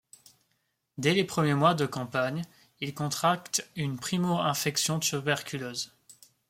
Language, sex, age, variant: French, male, 19-29, Français de métropole